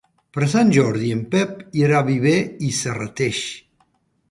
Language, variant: Catalan, Septentrional